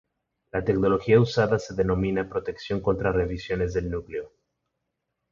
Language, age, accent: Spanish, 40-49, México